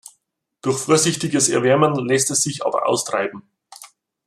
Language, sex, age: German, male, 40-49